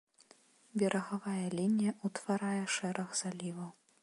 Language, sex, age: Belarusian, female, 19-29